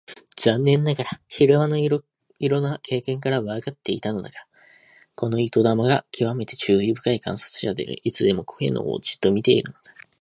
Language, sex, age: Japanese, male, 19-29